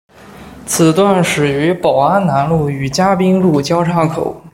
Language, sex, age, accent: Chinese, male, 19-29, 出生地：江苏省